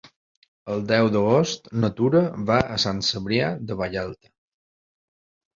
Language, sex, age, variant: Catalan, male, 40-49, Balear